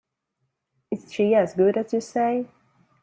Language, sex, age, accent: English, female, 30-39, Canadian English